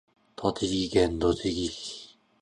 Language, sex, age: Japanese, male, 19-29